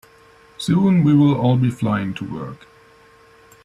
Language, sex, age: English, male, 40-49